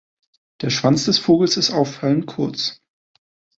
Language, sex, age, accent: German, male, 30-39, Deutschland Deutsch